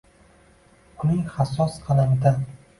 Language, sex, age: Uzbek, male, 19-29